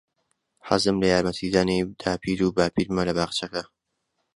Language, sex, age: Central Kurdish, male, 30-39